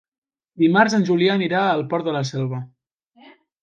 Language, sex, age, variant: Catalan, male, under 19, Central